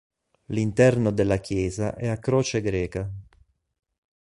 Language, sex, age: Italian, male, 30-39